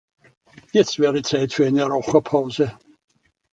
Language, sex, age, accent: German, male, 80-89, Österreichisches Deutsch